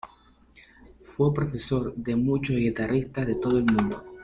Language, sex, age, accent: Spanish, male, 19-29, Andino-Pacífico: Colombia, Perú, Ecuador, oeste de Bolivia y Venezuela andina